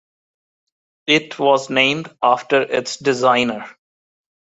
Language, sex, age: English, male, 19-29